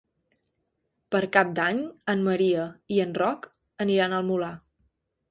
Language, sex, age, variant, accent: Catalan, female, 19-29, Central, septentrional